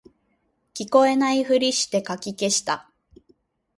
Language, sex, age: Japanese, female, 19-29